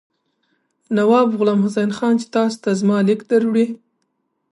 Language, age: Pashto, 19-29